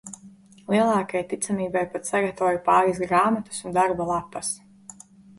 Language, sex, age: Latvian, female, 19-29